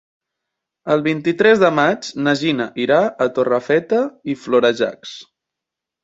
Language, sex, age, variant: Catalan, male, 19-29, Central